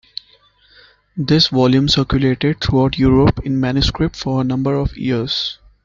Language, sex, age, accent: English, male, 19-29, India and South Asia (India, Pakistan, Sri Lanka)